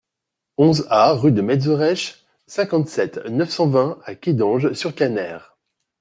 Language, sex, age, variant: French, male, 40-49, Français de métropole